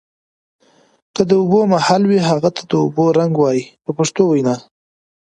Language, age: Pashto, 19-29